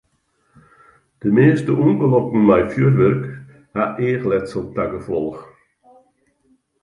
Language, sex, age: Western Frisian, male, 80-89